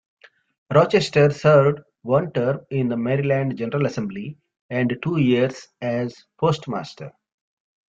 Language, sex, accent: English, male, England English